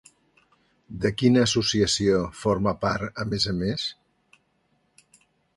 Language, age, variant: Catalan, 60-69, Central